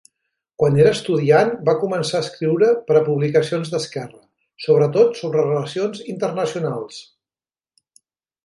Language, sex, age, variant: Catalan, male, 40-49, Central